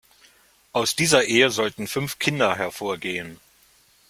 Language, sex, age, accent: German, male, 40-49, Deutschland Deutsch